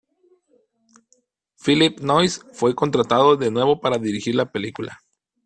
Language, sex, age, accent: Spanish, male, 30-39, México